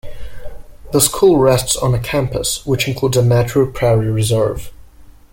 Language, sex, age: English, male, under 19